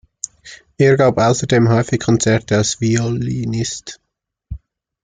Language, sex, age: German, male, 19-29